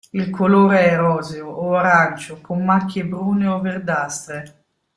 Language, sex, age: Italian, female, 50-59